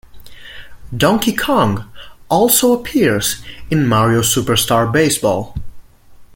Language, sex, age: English, male, under 19